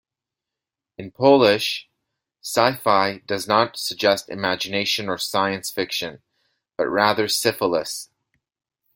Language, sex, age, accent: English, male, 30-39, Canadian English